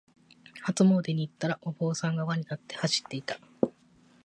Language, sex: Japanese, female